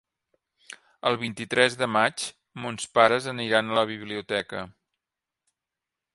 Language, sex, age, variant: Catalan, male, 40-49, Central